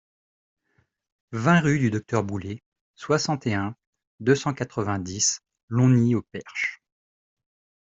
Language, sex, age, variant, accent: French, male, 30-39, Français des départements et régions d'outre-mer, Français de La Réunion